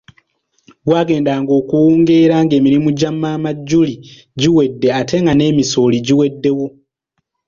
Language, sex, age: Ganda, male, under 19